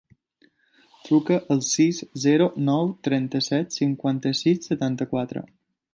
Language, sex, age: Catalan, male, 30-39